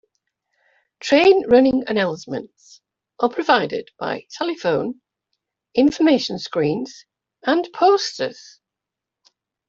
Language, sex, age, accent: English, female, 60-69, England English